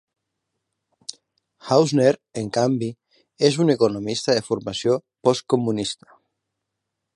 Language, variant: Catalan, Central